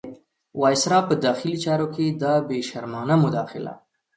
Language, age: Pashto, 30-39